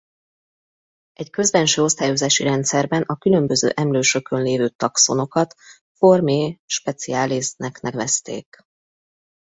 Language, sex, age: Hungarian, female, 30-39